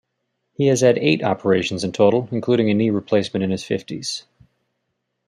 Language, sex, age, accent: English, male, 19-29, United States English